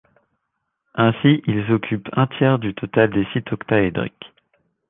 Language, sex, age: French, male, 30-39